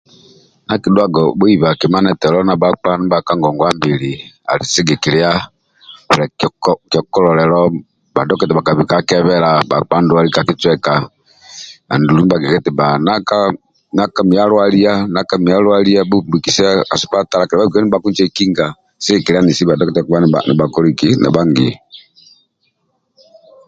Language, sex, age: Amba (Uganda), male, 50-59